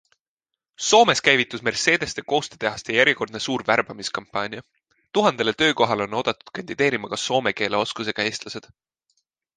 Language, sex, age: Estonian, male, 19-29